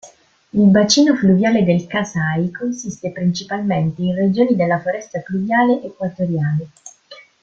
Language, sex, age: Italian, female, 19-29